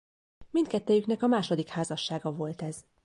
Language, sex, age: Hungarian, female, 19-29